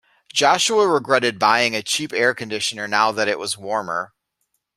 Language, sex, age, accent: English, male, 40-49, United States English